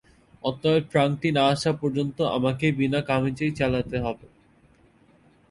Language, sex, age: Bengali, male, under 19